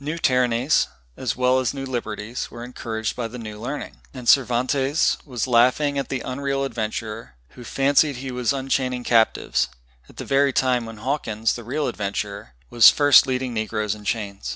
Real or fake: real